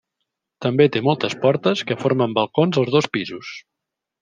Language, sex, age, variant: Catalan, male, 40-49, Central